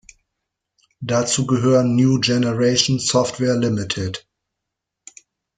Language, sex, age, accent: German, male, 40-49, Deutschland Deutsch